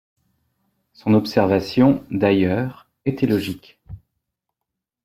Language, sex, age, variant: French, male, 40-49, Français de métropole